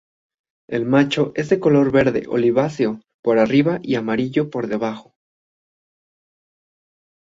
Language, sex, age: Spanish, male, 19-29